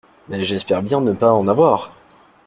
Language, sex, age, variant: French, male, 19-29, Français de métropole